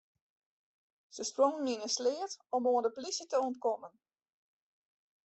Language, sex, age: Western Frisian, female, 50-59